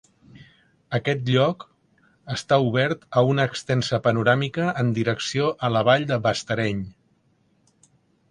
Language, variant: Catalan, Central